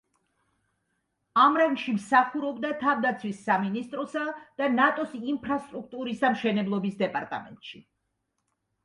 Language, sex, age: Georgian, female, 60-69